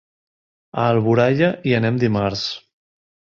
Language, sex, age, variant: Catalan, male, 30-39, Central